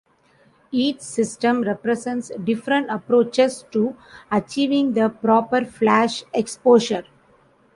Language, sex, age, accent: English, female, 40-49, India and South Asia (India, Pakistan, Sri Lanka)